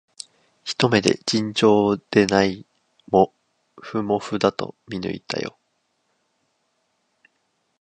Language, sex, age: Japanese, male, 19-29